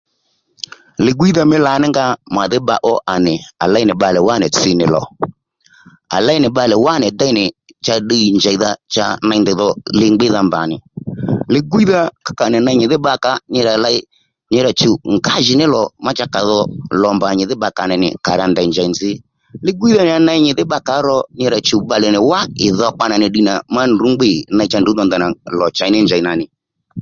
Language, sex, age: Lendu, male, 60-69